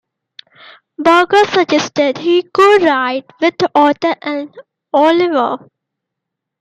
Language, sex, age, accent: English, female, 19-29, United States English